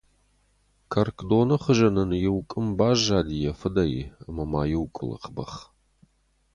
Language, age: Ossetic, 30-39